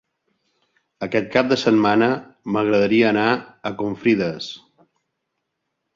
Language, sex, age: Catalan, male, 60-69